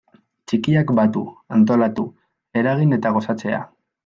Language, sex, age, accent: Basque, male, 19-29, Mendebalekoa (Araba, Bizkaia, Gipuzkoako mendebaleko herri batzuk)